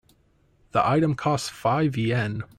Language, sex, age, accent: English, male, 19-29, United States English